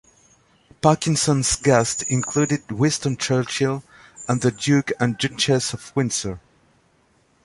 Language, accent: English, England English